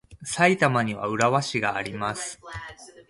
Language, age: Japanese, 30-39